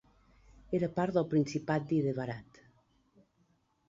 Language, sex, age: Catalan, female, 50-59